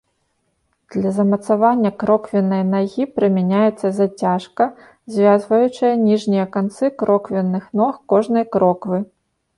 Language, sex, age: Belarusian, female, 30-39